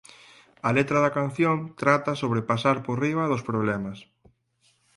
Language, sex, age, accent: Galician, male, 19-29, Atlántico (seseo e gheada)